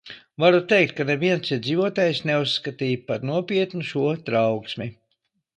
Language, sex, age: Latvian, male, 50-59